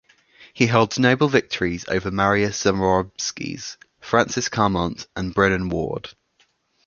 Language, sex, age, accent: English, male, 19-29, England English